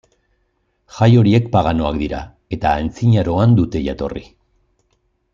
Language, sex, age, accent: Basque, male, 40-49, Erdialdekoa edo Nafarra (Gipuzkoa, Nafarroa)